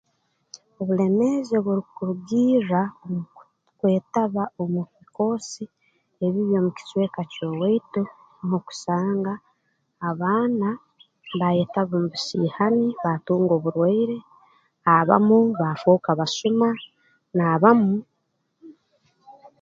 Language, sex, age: Tooro, female, 30-39